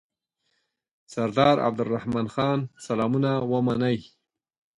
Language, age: Pashto, 40-49